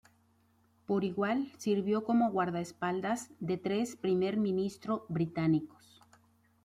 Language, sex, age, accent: Spanish, female, 50-59, México